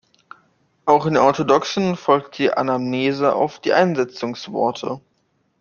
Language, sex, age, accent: German, male, under 19, Deutschland Deutsch